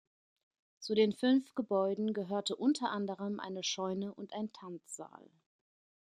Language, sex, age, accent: German, female, 30-39, Deutschland Deutsch